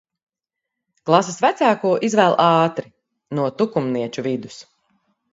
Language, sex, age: Latvian, female, 40-49